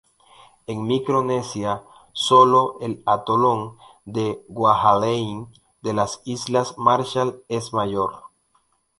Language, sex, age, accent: Spanish, male, 19-29, Andino-Pacífico: Colombia, Perú, Ecuador, oeste de Bolivia y Venezuela andina